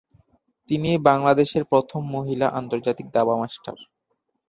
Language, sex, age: Bengali, male, under 19